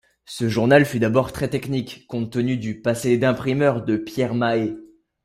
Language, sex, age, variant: French, male, under 19, Français de métropole